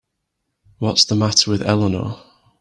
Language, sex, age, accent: English, male, 19-29, England English